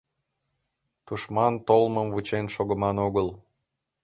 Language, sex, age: Mari, male, 19-29